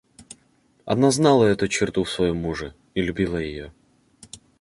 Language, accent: Russian, Русский